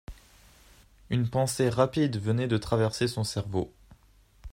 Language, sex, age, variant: French, male, 19-29, Français de métropole